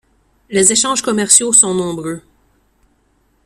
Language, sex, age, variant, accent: French, female, 19-29, Français d'Amérique du Nord, Français du Canada